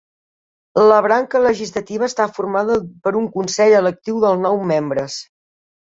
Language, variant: Catalan, Central